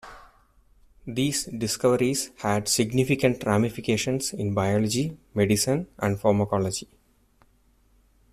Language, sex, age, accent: English, male, 40-49, India and South Asia (India, Pakistan, Sri Lanka)